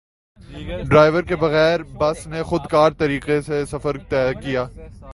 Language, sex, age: Urdu, male, 19-29